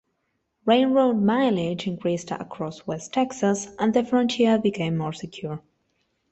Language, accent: English, England English